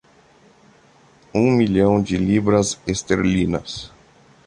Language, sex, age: Portuguese, male, 30-39